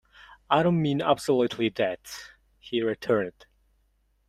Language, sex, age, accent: English, male, 30-39, United States English